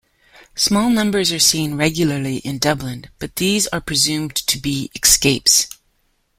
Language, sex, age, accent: English, female, 50-59, Canadian English